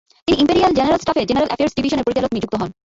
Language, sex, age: Bengali, female, 30-39